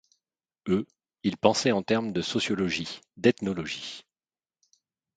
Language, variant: French, Français de métropole